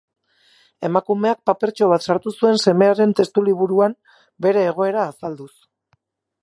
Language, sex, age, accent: Basque, female, 40-49, Erdialdekoa edo Nafarra (Gipuzkoa, Nafarroa)